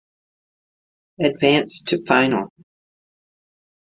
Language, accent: English, United States English